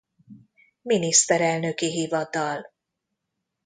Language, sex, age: Hungarian, female, 50-59